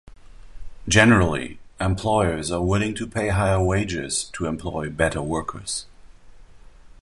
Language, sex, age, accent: English, male, 40-49, United States English